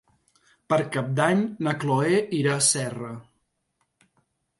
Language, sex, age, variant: Catalan, male, 50-59, Central